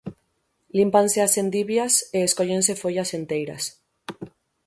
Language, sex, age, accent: Galician, female, 19-29, Central (gheada); Oriental (común en zona oriental)